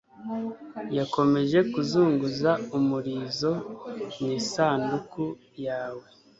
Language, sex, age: Kinyarwanda, male, 30-39